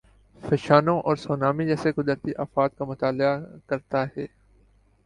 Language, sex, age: Urdu, male, 19-29